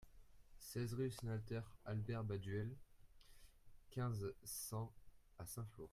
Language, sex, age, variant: French, male, 19-29, Français de métropole